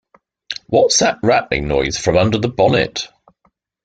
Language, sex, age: English, male, 60-69